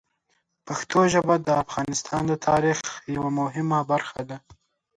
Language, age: Pashto, 19-29